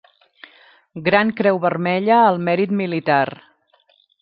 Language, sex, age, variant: Catalan, female, 40-49, Central